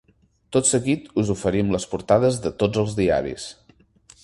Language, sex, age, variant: Catalan, male, 30-39, Central